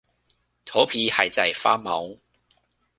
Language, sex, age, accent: Chinese, male, 30-39, 出生地：臺南市